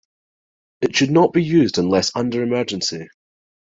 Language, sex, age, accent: English, male, 40-49, Scottish English